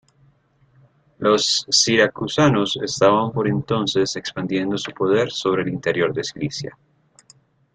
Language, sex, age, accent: Spanish, male, 19-29, Andino-Pacífico: Colombia, Perú, Ecuador, oeste de Bolivia y Venezuela andina